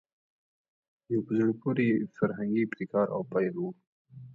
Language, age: Pashto, 19-29